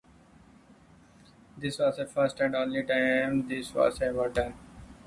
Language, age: English, 19-29